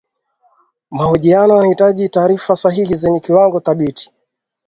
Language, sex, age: Swahili, male, 19-29